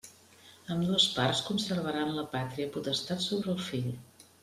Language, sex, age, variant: Catalan, female, 50-59, Central